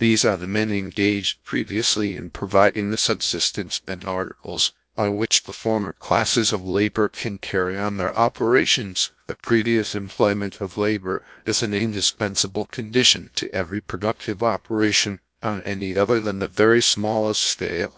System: TTS, GlowTTS